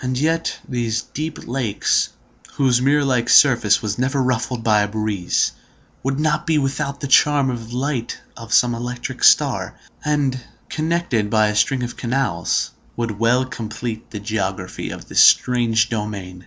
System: none